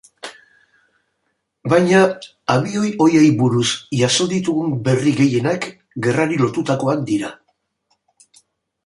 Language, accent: Basque, Mendebalekoa (Araba, Bizkaia, Gipuzkoako mendebaleko herri batzuk)